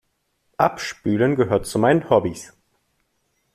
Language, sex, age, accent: German, male, under 19, Deutschland Deutsch